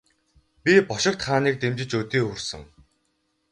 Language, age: Mongolian, 19-29